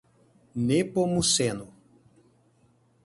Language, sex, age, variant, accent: Portuguese, male, 19-29, Portuguese (Brasil), Paulista